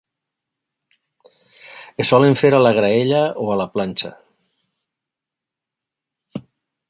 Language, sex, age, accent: Catalan, male, 60-69, valencià